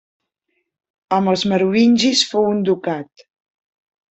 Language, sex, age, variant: Catalan, female, 50-59, Central